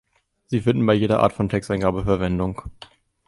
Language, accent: German, Deutschland Deutsch